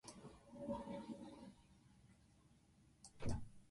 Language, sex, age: Japanese, female, under 19